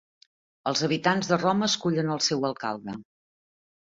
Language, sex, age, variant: Catalan, female, 50-59, Central